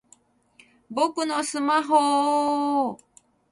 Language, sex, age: Japanese, female, 60-69